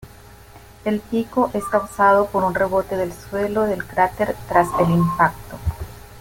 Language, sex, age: Spanish, female, 50-59